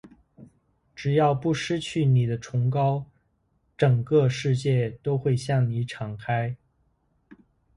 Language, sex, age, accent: Chinese, male, 30-39, 出生地：山东省